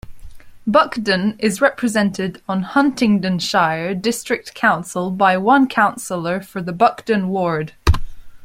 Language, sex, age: English, male, 19-29